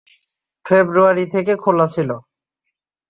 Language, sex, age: Bengali, male, 19-29